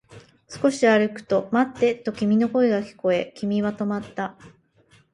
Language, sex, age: Japanese, female, 40-49